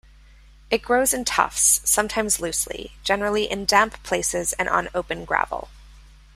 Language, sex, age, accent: English, female, 30-39, United States English